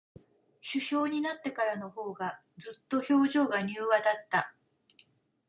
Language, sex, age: Japanese, female, 50-59